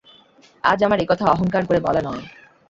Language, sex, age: Bengali, female, 19-29